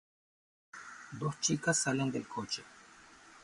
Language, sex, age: Spanish, male, 40-49